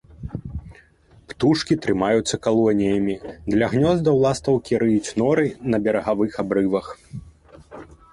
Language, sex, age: Belarusian, male, 19-29